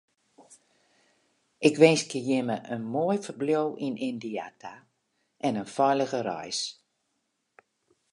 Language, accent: Western Frisian, Klaaifrysk